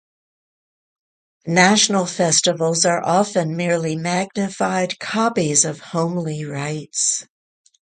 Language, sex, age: English, female, 70-79